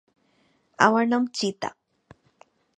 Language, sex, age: Bengali, female, 19-29